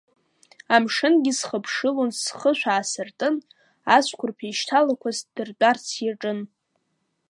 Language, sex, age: Abkhazian, female, under 19